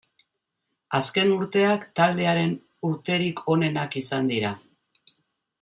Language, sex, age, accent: Basque, female, 60-69, Mendebalekoa (Araba, Bizkaia, Gipuzkoako mendebaleko herri batzuk)